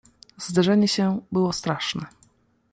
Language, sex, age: Polish, female, 19-29